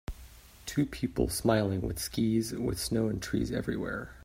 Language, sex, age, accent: English, male, 19-29, United States English